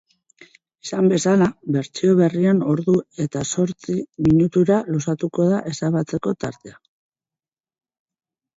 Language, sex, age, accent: Basque, female, 40-49, Mendebalekoa (Araba, Bizkaia, Gipuzkoako mendebaleko herri batzuk)